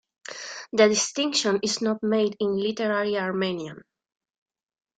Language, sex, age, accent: English, female, 19-29, England English